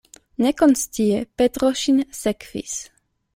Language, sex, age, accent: Esperanto, female, 19-29, Internacia